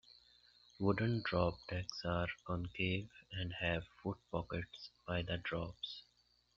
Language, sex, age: English, male, 30-39